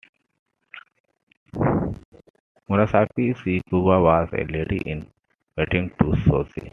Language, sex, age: English, male, 19-29